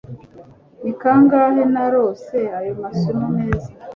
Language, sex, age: Kinyarwanda, female, 30-39